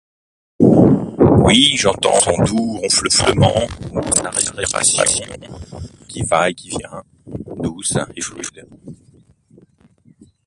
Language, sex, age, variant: French, male, 50-59, Français de métropole